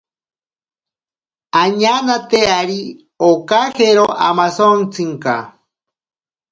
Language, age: Ashéninka Perené, 40-49